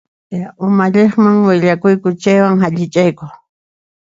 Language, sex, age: Puno Quechua, female, 60-69